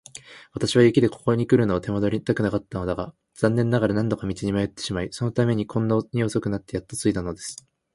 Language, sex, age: Japanese, male, 19-29